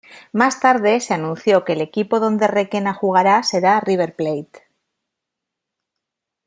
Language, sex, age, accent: Spanish, female, 40-49, España: Norte peninsular (Asturias, Castilla y León, Cantabria, País Vasco, Navarra, Aragón, La Rioja, Guadalajara, Cuenca)